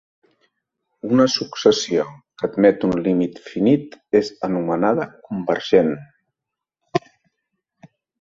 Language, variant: Catalan, Central